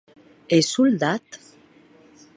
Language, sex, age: Occitan, female, 40-49